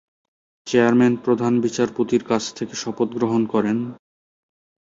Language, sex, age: Bengali, male, 30-39